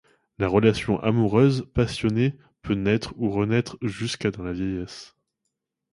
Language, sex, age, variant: French, male, 30-39, Français de métropole